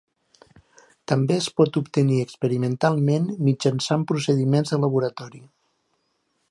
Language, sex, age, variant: Catalan, male, 60-69, Central